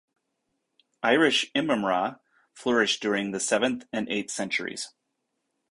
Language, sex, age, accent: English, male, 30-39, United States English